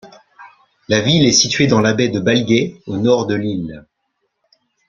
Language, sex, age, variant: French, male, 40-49, Français de métropole